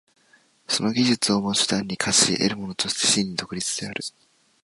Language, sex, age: Japanese, male, 19-29